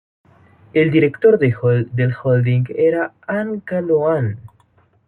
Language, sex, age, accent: Spanish, male, under 19, Andino-Pacífico: Colombia, Perú, Ecuador, oeste de Bolivia y Venezuela andina